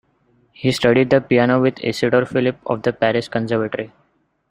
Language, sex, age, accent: English, male, 19-29, India and South Asia (India, Pakistan, Sri Lanka)